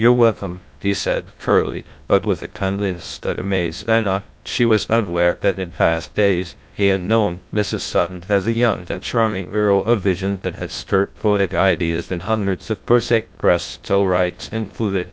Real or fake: fake